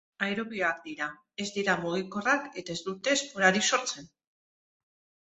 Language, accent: Basque, Mendebalekoa (Araba, Bizkaia, Gipuzkoako mendebaleko herri batzuk)